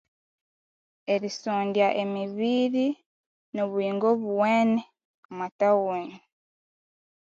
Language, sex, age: Konzo, female, 19-29